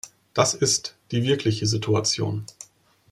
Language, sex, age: German, male, 30-39